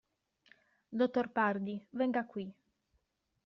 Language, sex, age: Italian, female, 19-29